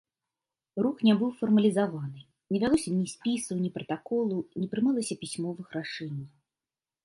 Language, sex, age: Belarusian, female, 30-39